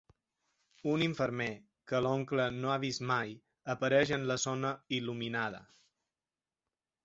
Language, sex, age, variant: Catalan, male, 40-49, Balear